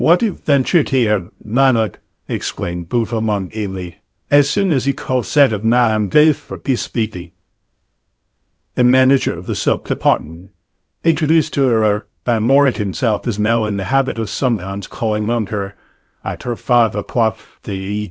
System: TTS, VITS